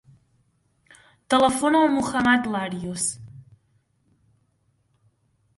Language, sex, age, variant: Catalan, female, under 19, Central